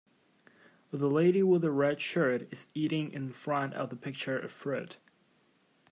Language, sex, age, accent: English, male, under 19, United States English